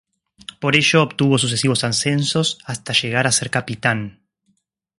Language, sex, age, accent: Spanish, male, 19-29, Rioplatense: Argentina, Uruguay, este de Bolivia, Paraguay